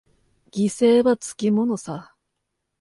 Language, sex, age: Japanese, female, 40-49